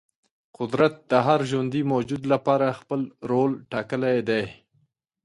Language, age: Pashto, 40-49